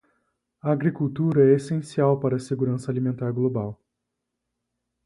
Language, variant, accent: Portuguese, Portuguese (Brasil), Mineiro